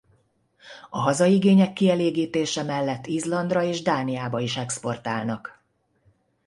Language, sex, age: Hungarian, female, 50-59